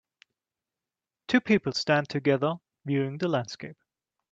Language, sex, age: English, male, 30-39